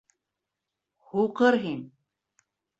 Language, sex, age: Bashkir, female, 40-49